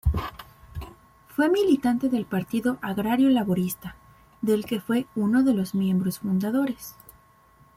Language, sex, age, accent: Spanish, female, 30-39, México